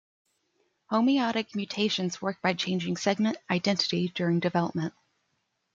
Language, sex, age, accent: English, female, 19-29, United States English